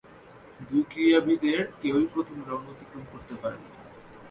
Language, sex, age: Bengali, male, 19-29